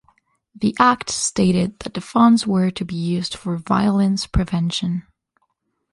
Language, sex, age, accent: English, female, 19-29, United States English